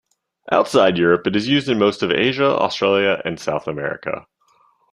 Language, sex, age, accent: English, male, 30-39, United States English